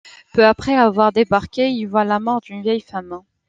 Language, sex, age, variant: French, female, 30-39, Français de métropole